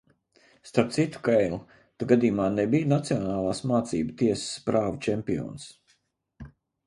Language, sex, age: Latvian, male, 50-59